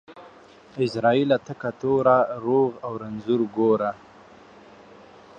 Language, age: Pashto, 19-29